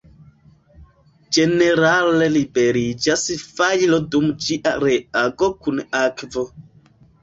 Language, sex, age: Esperanto, male, 19-29